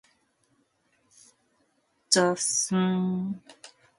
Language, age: English, 19-29